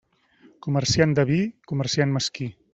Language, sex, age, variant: Catalan, male, 40-49, Central